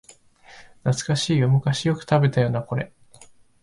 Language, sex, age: Japanese, male, 19-29